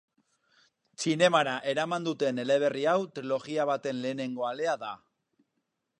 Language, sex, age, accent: Basque, male, 30-39, Mendebalekoa (Araba, Bizkaia, Gipuzkoako mendebaleko herri batzuk)